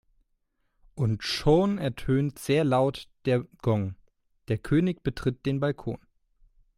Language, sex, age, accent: German, male, 30-39, Deutschland Deutsch